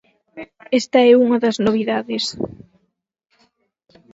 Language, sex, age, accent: Galician, female, 19-29, Atlántico (seseo e gheada)